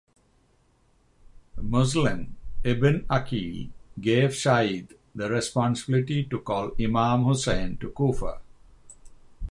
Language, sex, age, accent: English, male, 50-59, United States English; England English